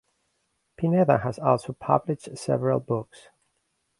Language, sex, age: English, male, 50-59